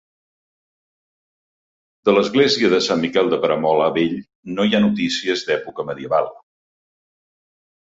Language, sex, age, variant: Catalan, male, 70-79, Central